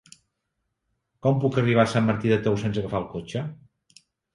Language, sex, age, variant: Catalan, male, 50-59, Central